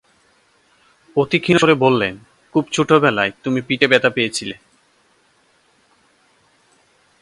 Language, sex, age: Bengali, male, 19-29